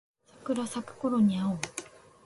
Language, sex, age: Japanese, female, 40-49